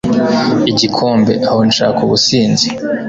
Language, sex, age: Kinyarwanda, male, 19-29